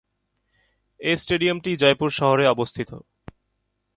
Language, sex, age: Bengali, male, 19-29